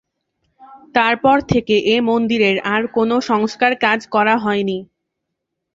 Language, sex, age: Bengali, female, under 19